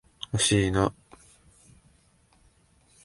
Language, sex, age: Japanese, male, 19-29